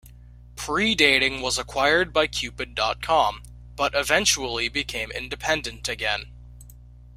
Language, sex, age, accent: English, male, under 19, United States English